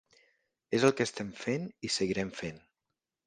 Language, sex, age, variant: Catalan, male, 40-49, Nord-Occidental